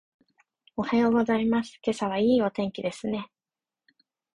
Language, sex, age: Japanese, female, 19-29